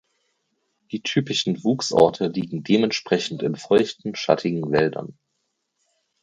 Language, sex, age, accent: German, female, under 19, Deutschland Deutsch